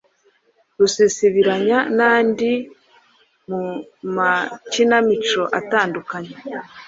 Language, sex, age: Kinyarwanda, female, 30-39